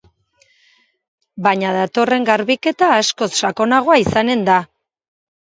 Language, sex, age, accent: Basque, female, 40-49, Erdialdekoa edo Nafarra (Gipuzkoa, Nafarroa)